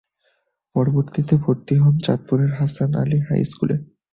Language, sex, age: Bengali, male, 19-29